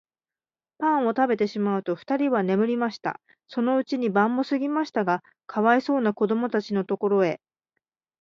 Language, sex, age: Japanese, female, 40-49